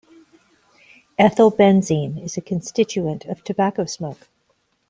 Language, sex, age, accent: English, female, 40-49, Canadian English